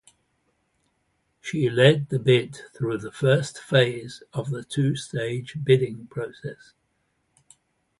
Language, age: English, 80-89